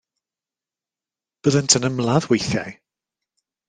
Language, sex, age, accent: Welsh, male, 30-39, Y Deyrnas Unedig Cymraeg